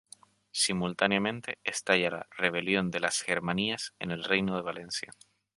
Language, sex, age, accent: Spanish, male, 19-29, España: Islas Canarias